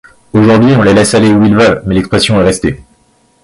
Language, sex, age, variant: French, male, 30-39, Français de métropole